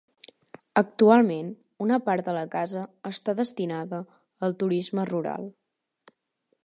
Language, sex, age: Catalan, female, under 19